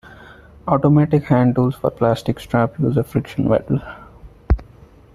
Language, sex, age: English, male, 19-29